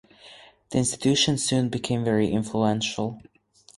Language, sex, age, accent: English, male, 19-29, United States English